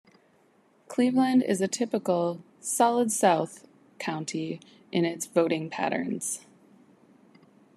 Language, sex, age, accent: English, female, 30-39, United States English